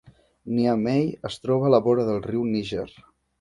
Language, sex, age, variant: Catalan, male, 19-29, Central